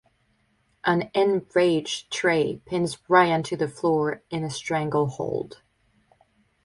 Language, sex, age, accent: English, female, 19-29, United States English